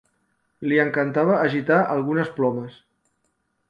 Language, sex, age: Catalan, female, 50-59